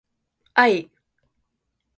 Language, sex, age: Japanese, female, 19-29